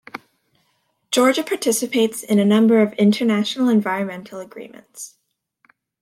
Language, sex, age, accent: English, female, under 19, Canadian English